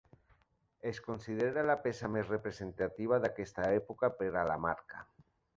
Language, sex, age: Catalan, male, 40-49